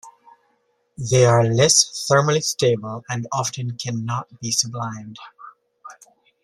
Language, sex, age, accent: English, male, 30-39, West Indies and Bermuda (Bahamas, Bermuda, Jamaica, Trinidad)